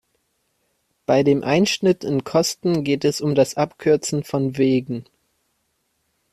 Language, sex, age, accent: German, male, under 19, Deutschland Deutsch